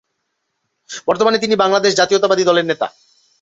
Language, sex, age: Bengali, male, 19-29